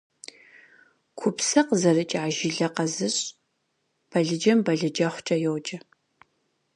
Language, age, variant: Kabardian, 19-29, Адыгэбзэ (Къэбэрдей, Кирил, псоми зэдай)